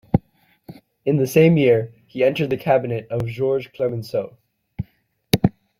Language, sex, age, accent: English, male, 19-29, United States English